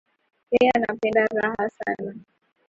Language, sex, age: Swahili, female, under 19